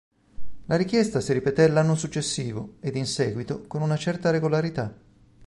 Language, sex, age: Italian, male, 40-49